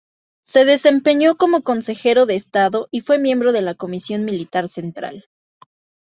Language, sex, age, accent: Spanish, female, 19-29, México